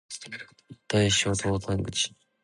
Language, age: Japanese, 19-29